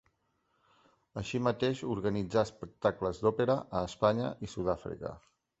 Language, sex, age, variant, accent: Catalan, male, 40-49, Central, gironí